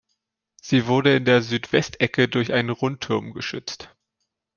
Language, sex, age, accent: German, male, 19-29, Deutschland Deutsch